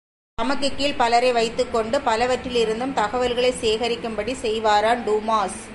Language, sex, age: Tamil, female, 40-49